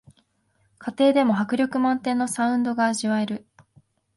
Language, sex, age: Japanese, female, 19-29